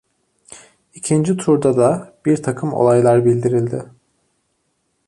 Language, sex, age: Turkish, male, 19-29